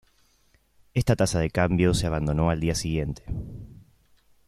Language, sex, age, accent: Spanish, male, 19-29, Rioplatense: Argentina, Uruguay, este de Bolivia, Paraguay